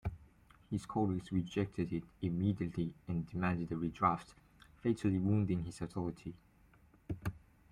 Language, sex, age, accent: English, male, 19-29, England English